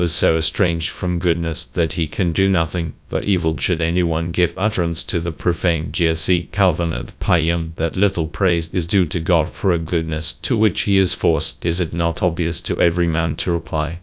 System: TTS, GradTTS